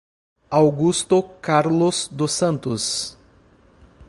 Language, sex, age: Portuguese, male, 40-49